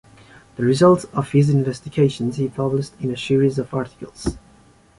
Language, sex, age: English, male, 19-29